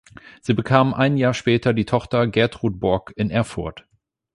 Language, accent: German, Deutschland Deutsch